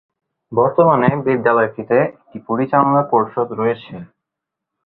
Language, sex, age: Bengali, male, 19-29